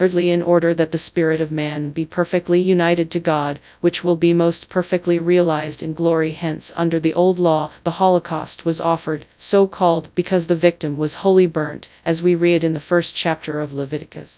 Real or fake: fake